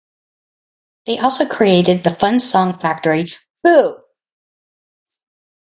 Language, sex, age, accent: English, female, 60-69, United States English